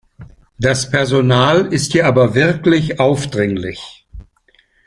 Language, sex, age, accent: German, male, 60-69, Deutschland Deutsch